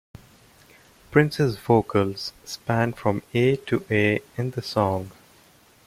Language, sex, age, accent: English, male, 19-29, England English